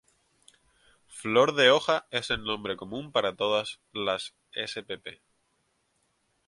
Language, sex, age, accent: Spanish, male, 19-29, España: Islas Canarias